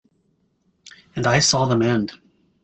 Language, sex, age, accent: English, male, 30-39, United States English